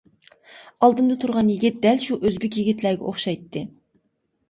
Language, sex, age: Uyghur, female, 19-29